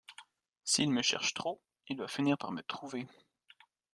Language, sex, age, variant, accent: French, male, 19-29, Français d'Amérique du Nord, Français du Canada